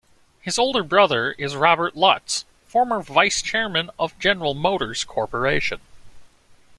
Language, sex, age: English, male, 19-29